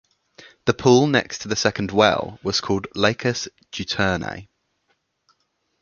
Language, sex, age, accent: English, male, 19-29, England English